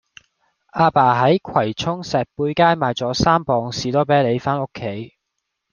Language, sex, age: Cantonese, male, 19-29